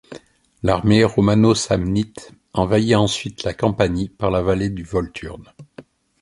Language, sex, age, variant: French, male, 50-59, Français de métropole